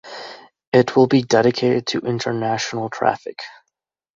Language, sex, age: English, male, 19-29